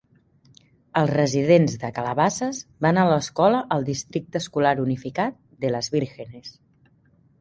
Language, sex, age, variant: Catalan, female, 30-39, Central